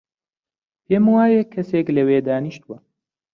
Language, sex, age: Central Kurdish, male, 19-29